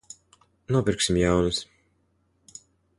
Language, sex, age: Latvian, male, 19-29